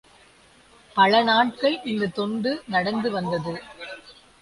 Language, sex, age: Tamil, female, 19-29